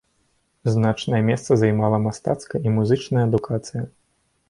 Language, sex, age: Belarusian, male, under 19